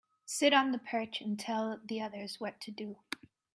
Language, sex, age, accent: English, female, 30-39, United States English